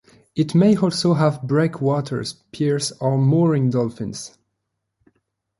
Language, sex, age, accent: English, male, 19-29, United States English